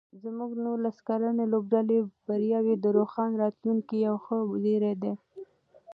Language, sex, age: Pashto, female, 19-29